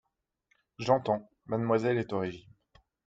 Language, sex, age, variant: French, male, 30-39, Français de métropole